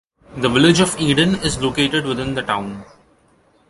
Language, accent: English, India and South Asia (India, Pakistan, Sri Lanka)